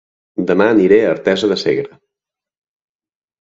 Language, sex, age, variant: Catalan, male, 30-39, Central